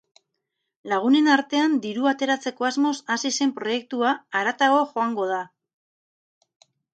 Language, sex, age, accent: Basque, female, 50-59, Mendebalekoa (Araba, Bizkaia, Gipuzkoako mendebaleko herri batzuk)